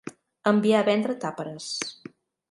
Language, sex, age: Catalan, female, 50-59